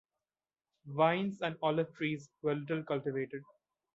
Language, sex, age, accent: English, male, 19-29, India and South Asia (India, Pakistan, Sri Lanka)